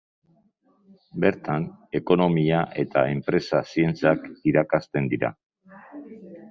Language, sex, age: Basque, male, 60-69